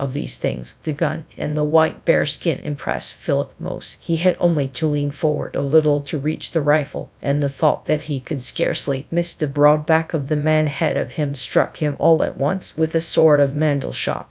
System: TTS, GradTTS